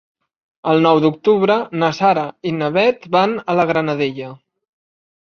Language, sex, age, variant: Catalan, male, 30-39, Central